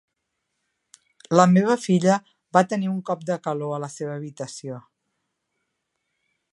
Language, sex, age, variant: Catalan, female, 50-59, Central